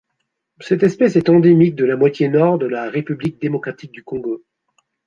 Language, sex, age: French, male, 60-69